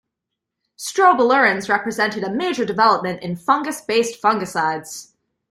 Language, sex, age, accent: English, female, 19-29, United States English